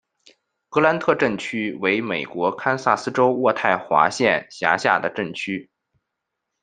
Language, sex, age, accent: Chinese, male, 19-29, 出生地：北京市